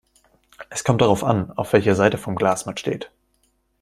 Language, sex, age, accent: German, male, 19-29, Deutschland Deutsch